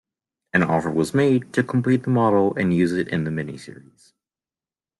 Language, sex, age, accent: English, male, 19-29, United States English